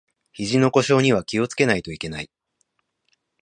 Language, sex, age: Japanese, male, 30-39